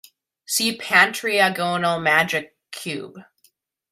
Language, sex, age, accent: English, male, under 19, United States English